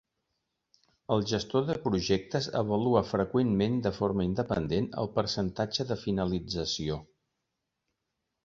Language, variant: Catalan, Central